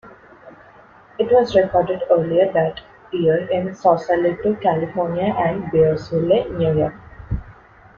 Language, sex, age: English, female, under 19